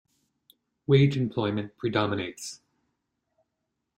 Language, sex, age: English, male, 60-69